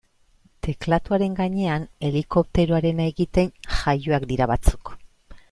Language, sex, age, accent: Basque, female, 40-49, Mendebalekoa (Araba, Bizkaia, Gipuzkoako mendebaleko herri batzuk)